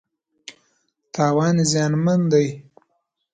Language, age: Pashto, 30-39